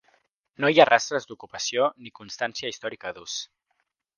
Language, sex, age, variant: Catalan, male, under 19, Central